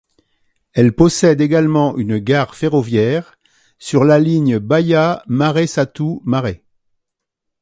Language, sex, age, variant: French, male, 60-69, Français de métropole